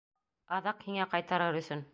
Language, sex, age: Bashkir, female, 40-49